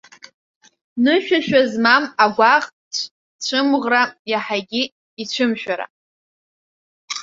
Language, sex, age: Abkhazian, female, under 19